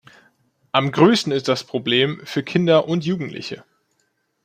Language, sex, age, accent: German, male, 19-29, Deutschland Deutsch